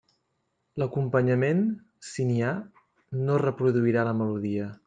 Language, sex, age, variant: Catalan, male, 30-39, Central